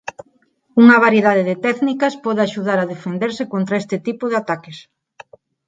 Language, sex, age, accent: Galician, female, 40-49, Neofalante